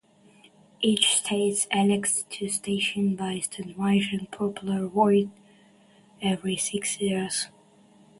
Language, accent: English, West Indies and Bermuda (Bahamas, Bermuda, Jamaica, Trinidad)